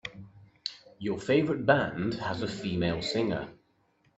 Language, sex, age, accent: English, male, 30-39, England English